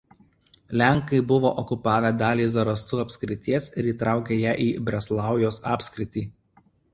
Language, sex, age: Lithuanian, male, 19-29